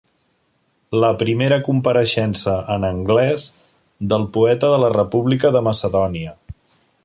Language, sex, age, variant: Catalan, male, 50-59, Central